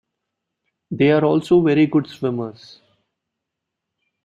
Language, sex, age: English, male, 19-29